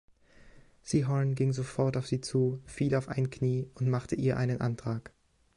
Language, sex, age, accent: German, male, 19-29, Deutschland Deutsch